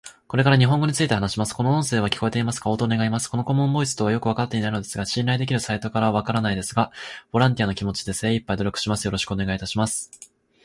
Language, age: Japanese, 19-29